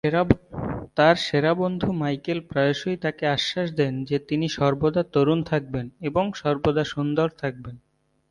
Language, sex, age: Bengali, male, 19-29